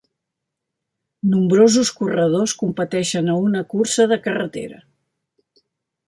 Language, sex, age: Catalan, female, 70-79